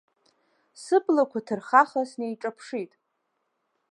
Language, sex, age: Abkhazian, female, under 19